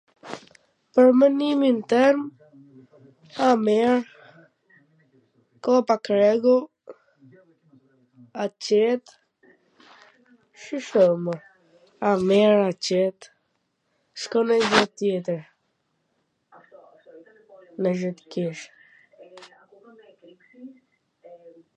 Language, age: Gheg Albanian, under 19